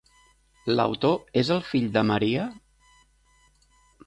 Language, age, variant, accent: Catalan, 50-59, Central, central